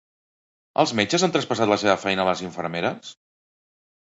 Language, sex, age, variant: Catalan, male, 40-49, Central